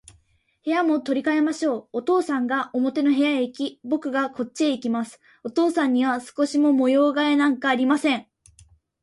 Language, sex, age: Japanese, female, under 19